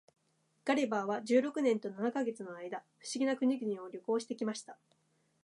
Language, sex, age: Japanese, female, 19-29